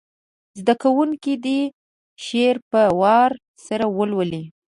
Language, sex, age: Pashto, female, 19-29